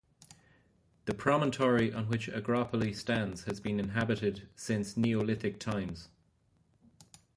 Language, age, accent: English, 30-39, Irish English